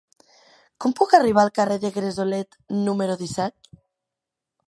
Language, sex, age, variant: Catalan, female, 19-29, Central